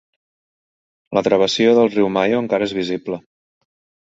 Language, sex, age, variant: Catalan, male, 40-49, Central